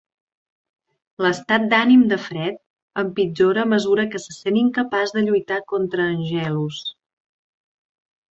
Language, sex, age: Catalan, female, 30-39